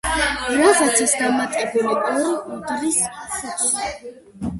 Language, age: Georgian, under 19